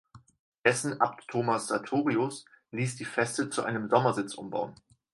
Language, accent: German, Deutschland Deutsch